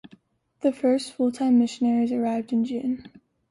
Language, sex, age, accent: English, female, 19-29, United States English